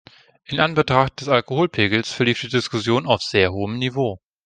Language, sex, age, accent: German, male, 30-39, Deutschland Deutsch